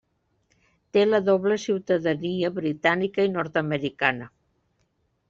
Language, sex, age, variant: Catalan, female, 60-69, Central